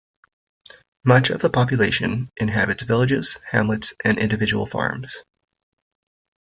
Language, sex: English, male